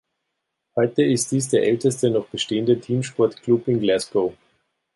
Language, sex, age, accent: German, male, 30-39, Österreichisches Deutsch